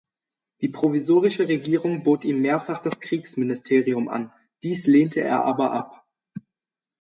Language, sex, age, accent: German, male, under 19, Deutschland Deutsch